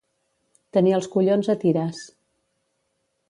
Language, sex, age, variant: Catalan, female, 50-59, Central